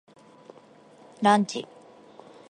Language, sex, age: Japanese, female, 19-29